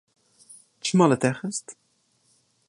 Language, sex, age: Kurdish, male, 30-39